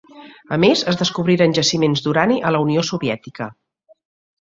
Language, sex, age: Catalan, female, 50-59